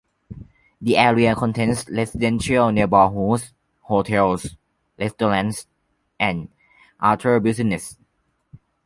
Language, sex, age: English, male, under 19